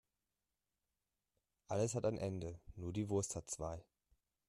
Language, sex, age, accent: German, male, 19-29, Deutschland Deutsch